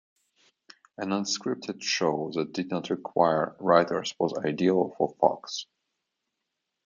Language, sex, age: English, male, 30-39